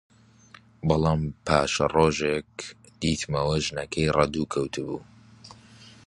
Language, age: Central Kurdish, 19-29